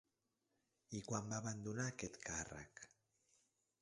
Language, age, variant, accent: Catalan, 40-49, Central, central